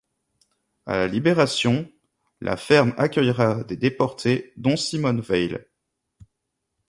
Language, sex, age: French, male, 30-39